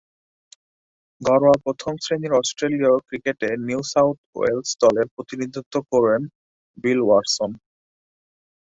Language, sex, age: Bengali, male, 19-29